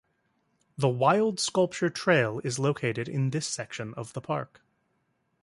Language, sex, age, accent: English, male, 30-39, United States English